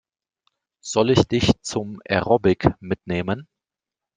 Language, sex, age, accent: German, male, 30-39, Deutschland Deutsch